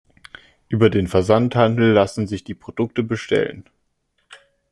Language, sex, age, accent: German, male, under 19, Deutschland Deutsch